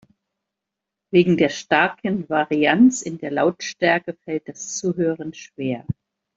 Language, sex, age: German, female, 60-69